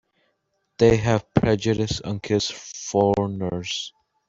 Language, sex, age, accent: English, male, 19-29, United States English